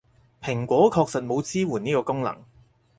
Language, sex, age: Cantonese, male, 30-39